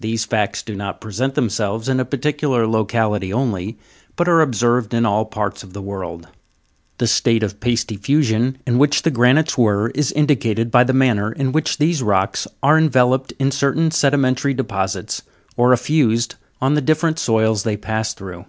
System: none